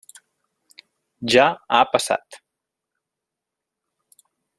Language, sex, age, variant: Catalan, male, 30-39, Nord-Occidental